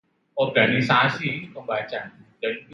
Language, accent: Indonesian, Indonesia